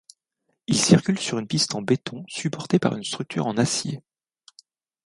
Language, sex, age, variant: French, male, 19-29, Français de métropole